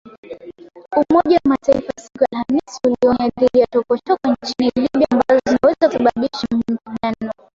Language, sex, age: Swahili, female, 19-29